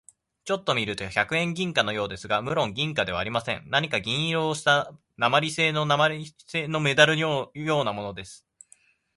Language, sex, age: Japanese, male, 19-29